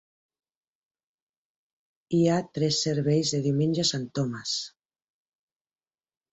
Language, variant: Catalan, Central